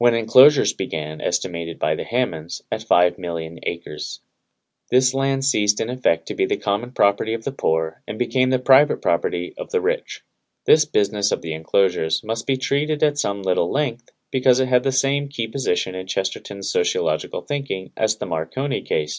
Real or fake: real